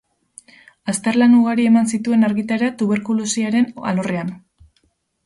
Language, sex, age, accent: Basque, female, 19-29, Erdialdekoa edo Nafarra (Gipuzkoa, Nafarroa)